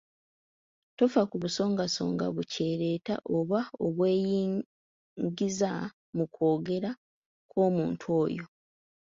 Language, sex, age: Ganda, female, 30-39